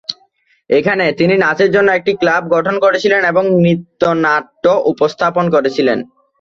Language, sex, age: Bengali, male, 19-29